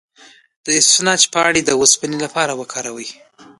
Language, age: Pashto, 19-29